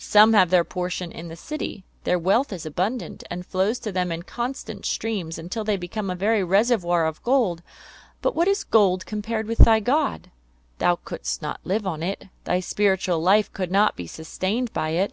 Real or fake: real